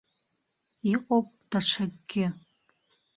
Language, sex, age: Abkhazian, female, 19-29